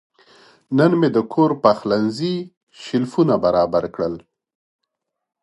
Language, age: Pashto, 40-49